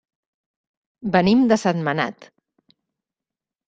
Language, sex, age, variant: Catalan, female, 40-49, Central